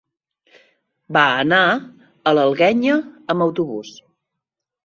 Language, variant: Catalan, Central